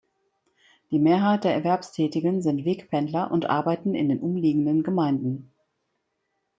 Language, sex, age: German, female, 50-59